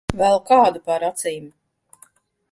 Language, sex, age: Latvian, female, 40-49